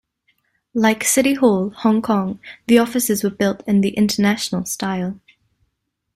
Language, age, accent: English, 19-29, New Zealand English